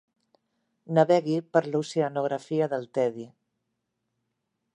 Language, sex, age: Catalan, female, 60-69